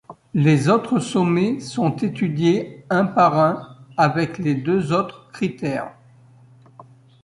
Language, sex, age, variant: French, male, 60-69, Français de métropole